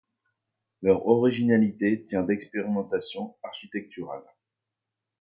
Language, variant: French, Français de métropole